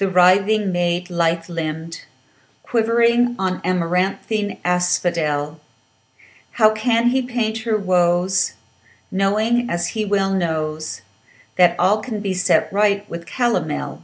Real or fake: real